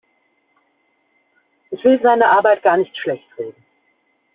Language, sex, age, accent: German, female, 50-59, Deutschland Deutsch